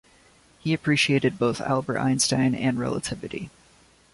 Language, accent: English, United States English